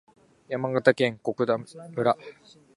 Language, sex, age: Japanese, male, under 19